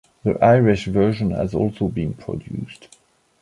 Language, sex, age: English, male, 40-49